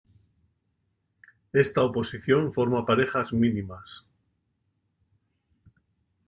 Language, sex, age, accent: Spanish, male, 60-69, España: Norte peninsular (Asturias, Castilla y León, Cantabria, País Vasco, Navarra, Aragón, La Rioja, Guadalajara, Cuenca)